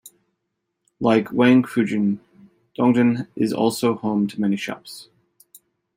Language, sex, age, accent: English, male, 30-39, United States English